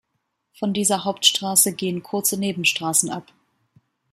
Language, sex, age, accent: German, female, 30-39, Deutschland Deutsch